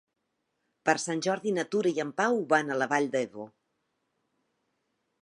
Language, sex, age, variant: Catalan, female, 40-49, Central